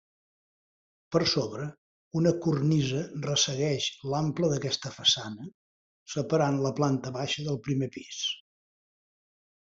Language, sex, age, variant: Catalan, male, 60-69, Central